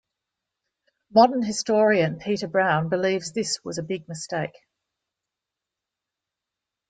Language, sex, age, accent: English, female, 50-59, Australian English